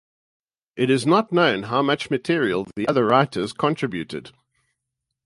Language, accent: English, Southern African (South Africa, Zimbabwe, Namibia)